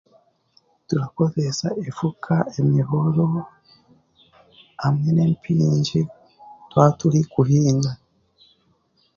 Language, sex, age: Chiga, male, 30-39